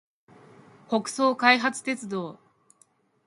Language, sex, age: Japanese, female, 19-29